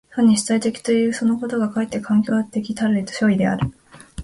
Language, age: Japanese, 19-29